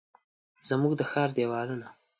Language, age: Pashto, under 19